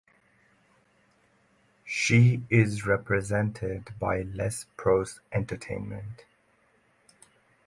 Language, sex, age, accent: English, male, 19-29, United States English